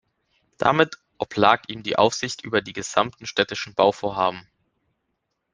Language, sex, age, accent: German, male, under 19, Deutschland Deutsch